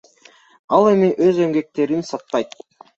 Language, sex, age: Kyrgyz, male, under 19